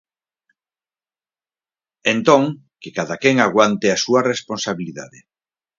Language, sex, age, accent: Galician, male, 50-59, Normativo (estándar)